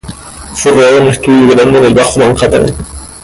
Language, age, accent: Spanish, 19-29, España: Islas Canarias